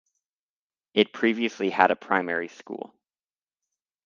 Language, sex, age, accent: English, male, 19-29, United States English